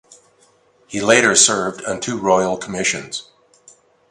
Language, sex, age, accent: English, male, 60-69, United States English